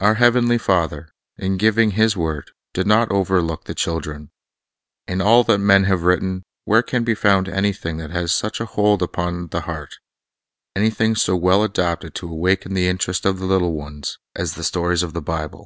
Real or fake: real